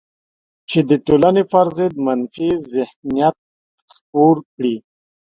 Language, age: Pashto, 40-49